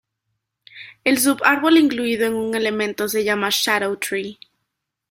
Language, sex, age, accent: Spanish, female, 19-29, México